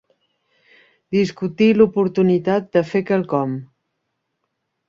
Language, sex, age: Catalan, female, 60-69